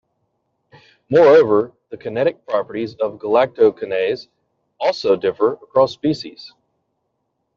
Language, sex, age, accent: English, male, 30-39, United States English